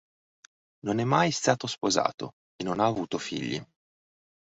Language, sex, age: Italian, male, 40-49